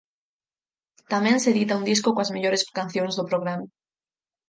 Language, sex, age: Galician, female, 19-29